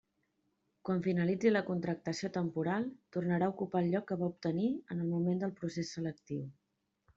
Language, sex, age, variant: Catalan, female, 30-39, Central